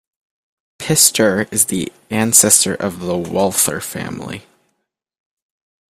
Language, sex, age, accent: English, male, 19-29, United States English